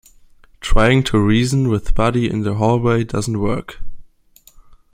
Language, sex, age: English, male, 19-29